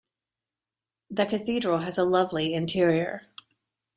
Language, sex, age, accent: English, female, 50-59, United States English